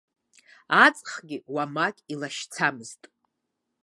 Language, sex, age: Abkhazian, female, 50-59